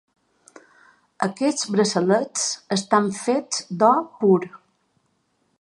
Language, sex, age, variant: Catalan, female, 50-59, Balear